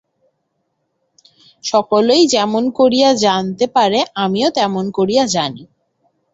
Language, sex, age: Bengali, female, 19-29